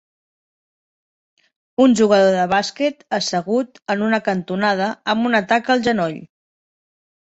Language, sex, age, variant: Catalan, female, 30-39, Septentrional